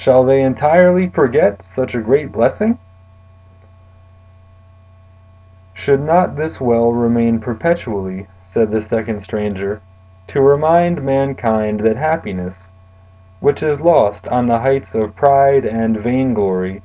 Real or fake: real